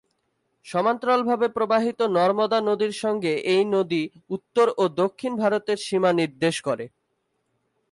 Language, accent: Bengali, fluent